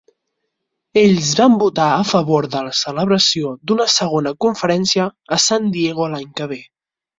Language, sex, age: Catalan, male, 19-29